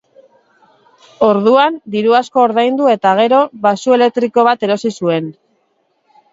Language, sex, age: Basque, female, 40-49